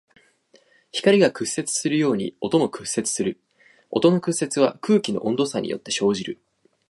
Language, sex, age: Japanese, male, 19-29